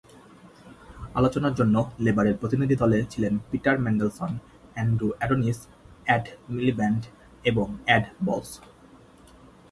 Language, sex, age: Bengali, male, 19-29